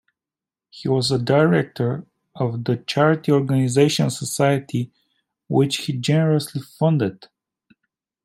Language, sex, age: English, male, 19-29